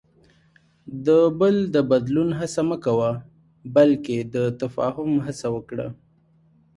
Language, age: Pashto, 19-29